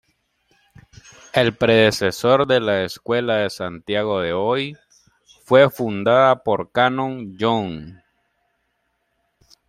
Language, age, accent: Spanish, 30-39, América central